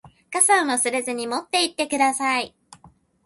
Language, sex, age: Japanese, female, 19-29